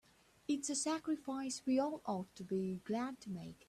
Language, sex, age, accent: English, female, 19-29, England English